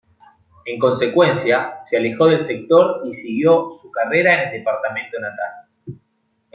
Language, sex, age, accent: Spanish, male, 30-39, Rioplatense: Argentina, Uruguay, este de Bolivia, Paraguay